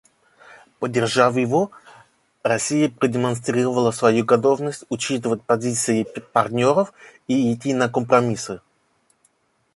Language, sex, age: Russian, male, 19-29